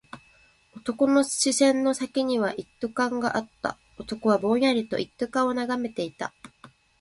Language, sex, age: Japanese, female, 19-29